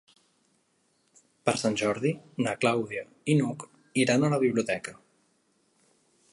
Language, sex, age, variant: Catalan, male, 19-29, Central